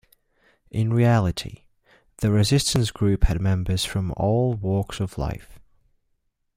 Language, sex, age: English, male, 19-29